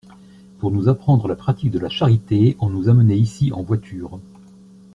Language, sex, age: French, male, 60-69